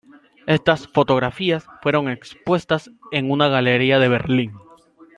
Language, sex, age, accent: Spanish, male, under 19, América central